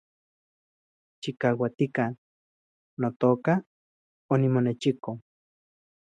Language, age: Central Puebla Nahuatl, 30-39